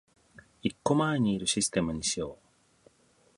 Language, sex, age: Japanese, male, 40-49